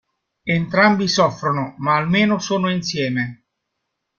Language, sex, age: Italian, male, 40-49